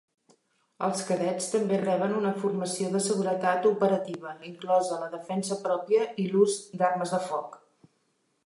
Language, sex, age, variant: Catalan, female, 60-69, Central